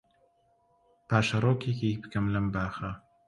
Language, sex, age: Central Kurdish, male, 19-29